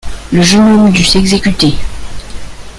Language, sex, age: French, male, under 19